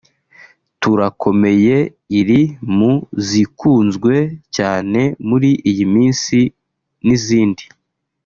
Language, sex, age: Kinyarwanda, male, 19-29